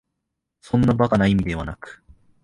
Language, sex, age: Japanese, male, 19-29